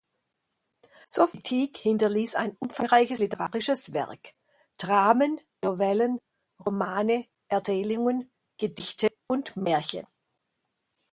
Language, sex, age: German, female, 60-69